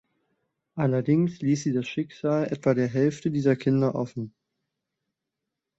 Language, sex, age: German, male, 19-29